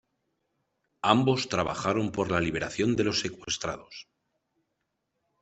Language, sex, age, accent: Spanish, male, 40-49, España: Centro-Sur peninsular (Madrid, Toledo, Castilla-La Mancha)